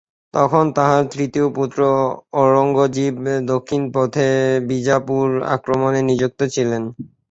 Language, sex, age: Bengali, male, 19-29